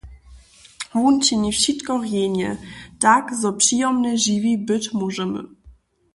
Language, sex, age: Upper Sorbian, female, under 19